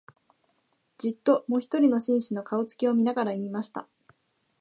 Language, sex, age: Japanese, female, 19-29